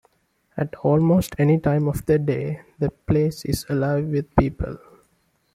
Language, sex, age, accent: English, male, 19-29, India and South Asia (India, Pakistan, Sri Lanka)